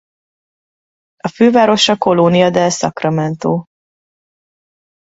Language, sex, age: Hungarian, female, 30-39